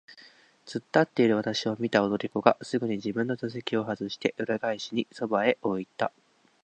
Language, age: Japanese, 19-29